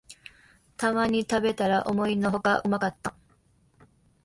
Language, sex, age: Japanese, female, under 19